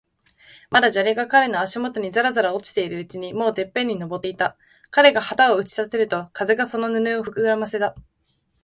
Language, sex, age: Japanese, female, 19-29